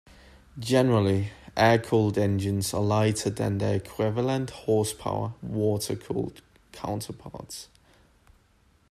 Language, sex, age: English, male, 19-29